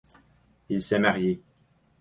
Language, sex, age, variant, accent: French, male, 30-39, Français d'Amérique du Nord, Français du Canada